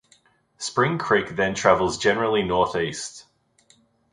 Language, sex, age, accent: English, male, 30-39, Australian English